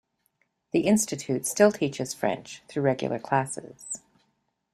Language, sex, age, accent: English, female, 60-69, Canadian English